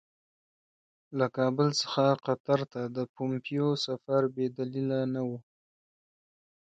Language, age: Pashto, 19-29